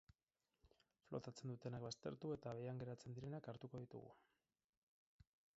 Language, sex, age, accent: Basque, male, 40-49, Erdialdekoa edo Nafarra (Gipuzkoa, Nafarroa)